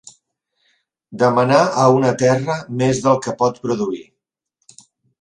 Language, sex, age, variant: Catalan, male, 50-59, Central